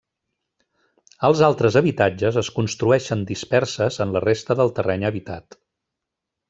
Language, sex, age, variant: Catalan, male, 50-59, Central